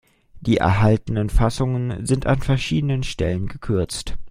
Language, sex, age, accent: German, male, 19-29, Deutschland Deutsch